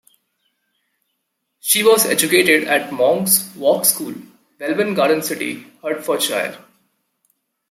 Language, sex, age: English, male, 19-29